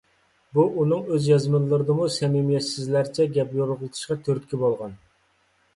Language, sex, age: Uyghur, male, 30-39